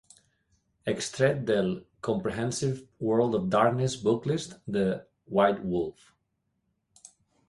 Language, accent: Catalan, nord-occidental; valencià; Tortosí